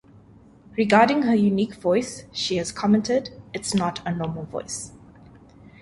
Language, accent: English, Southern African (South Africa, Zimbabwe, Namibia)